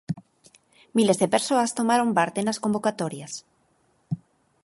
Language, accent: Galician, Normativo (estándar)